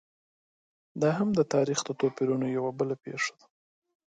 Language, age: Pashto, 19-29